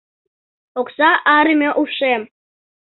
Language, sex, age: Mari, male, under 19